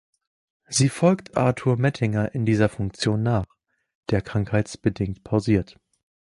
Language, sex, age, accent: German, male, 19-29, Deutschland Deutsch